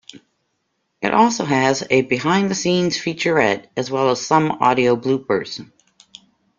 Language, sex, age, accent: English, female, 50-59, United States English